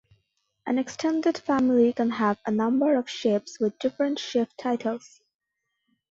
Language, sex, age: English, female, 19-29